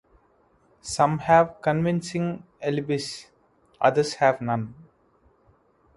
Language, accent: English, India and South Asia (India, Pakistan, Sri Lanka)